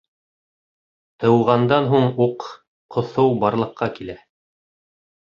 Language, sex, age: Bashkir, male, 30-39